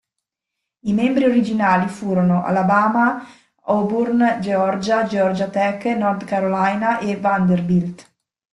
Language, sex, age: Italian, female, 40-49